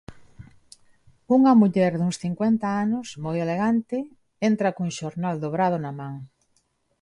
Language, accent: Galician, Neofalante